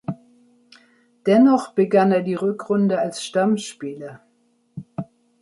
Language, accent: German, Deutschland Deutsch